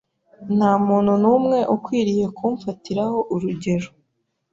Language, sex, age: Kinyarwanda, female, 19-29